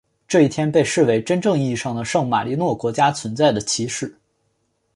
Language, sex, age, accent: Chinese, male, 19-29, 出生地：辽宁省